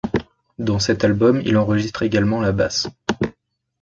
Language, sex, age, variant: French, male, 19-29, Français de métropole